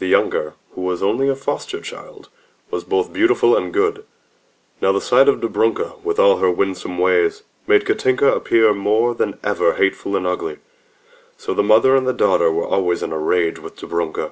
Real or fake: real